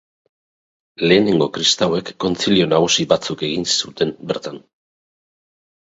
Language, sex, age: Basque, male, 30-39